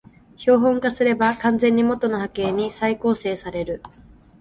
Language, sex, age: Japanese, female, 19-29